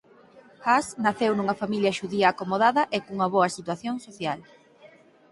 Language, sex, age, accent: Galician, female, 19-29, Oriental (común en zona oriental); Normativo (estándar)